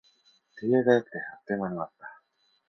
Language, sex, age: Japanese, male, 19-29